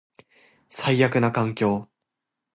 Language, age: Japanese, 19-29